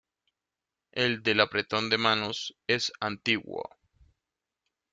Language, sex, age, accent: Spanish, male, 30-39, Caribe: Cuba, Venezuela, Puerto Rico, República Dominicana, Panamá, Colombia caribeña, México caribeño, Costa del golfo de México